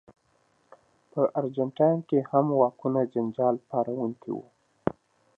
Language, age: Pashto, 19-29